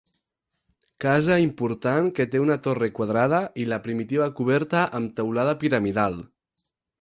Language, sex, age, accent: Catalan, male, 19-29, aprenent (recent, des del castellà)